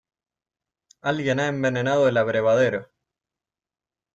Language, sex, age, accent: Spanish, male, 30-39, Rioplatense: Argentina, Uruguay, este de Bolivia, Paraguay